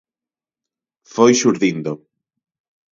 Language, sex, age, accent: Galician, male, 30-39, Neofalante